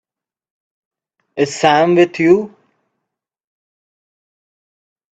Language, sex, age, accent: English, male, 19-29, India and South Asia (India, Pakistan, Sri Lanka)